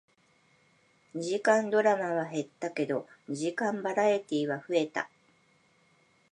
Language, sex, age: Japanese, female, 50-59